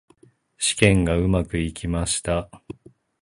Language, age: Japanese, 30-39